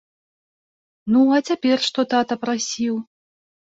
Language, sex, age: Belarusian, female, 30-39